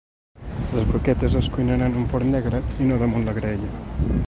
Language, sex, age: Catalan, male, 19-29